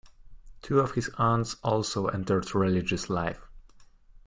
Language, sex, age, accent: English, male, under 19, United States English